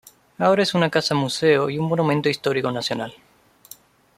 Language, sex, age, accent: Spanish, male, 19-29, Rioplatense: Argentina, Uruguay, este de Bolivia, Paraguay